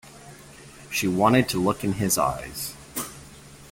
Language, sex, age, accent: English, male, 40-49, United States English